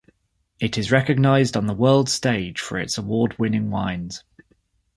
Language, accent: English, England English